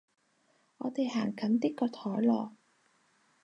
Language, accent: Cantonese, 广州音